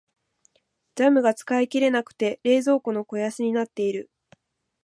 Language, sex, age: Japanese, female, 19-29